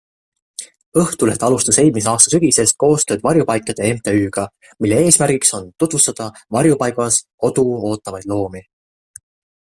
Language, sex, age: Estonian, male, 19-29